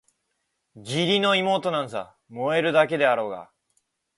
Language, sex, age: Japanese, male, 19-29